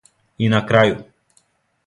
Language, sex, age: Serbian, male, 19-29